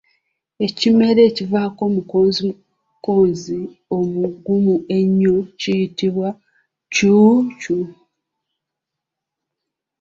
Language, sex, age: Ganda, female, 40-49